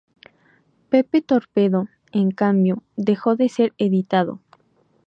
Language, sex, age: Spanish, female, 19-29